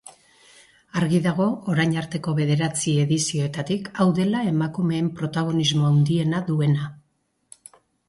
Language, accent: Basque, Erdialdekoa edo Nafarra (Gipuzkoa, Nafarroa)